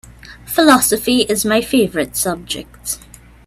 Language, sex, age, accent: English, female, 30-39, West Indies and Bermuda (Bahamas, Bermuda, Jamaica, Trinidad)